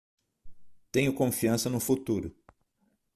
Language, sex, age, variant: Portuguese, male, 40-49, Portuguese (Brasil)